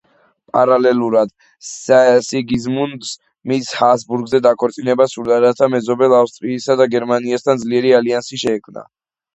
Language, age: Georgian, under 19